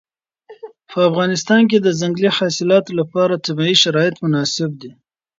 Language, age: Pashto, 30-39